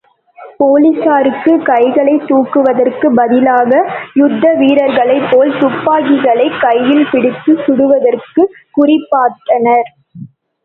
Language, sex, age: Tamil, female, 19-29